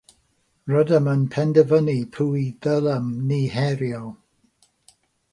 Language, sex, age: Welsh, male, 60-69